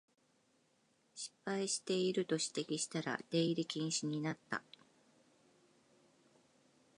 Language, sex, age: Japanese, female, 50-59